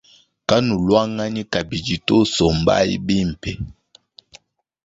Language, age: Luba-Lulua, 19-29